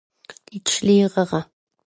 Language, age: Swiss German, 50-59